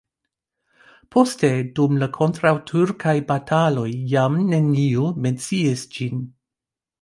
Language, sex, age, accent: Esperanto, female, 50-59, Internacia